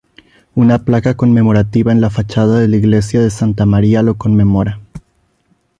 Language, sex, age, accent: Spanish, male, 19-29, México